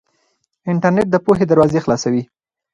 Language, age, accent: Pashto, 30-39, پکتیا ولایت، احمدزی